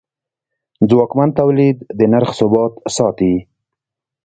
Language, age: Pashto, 19-29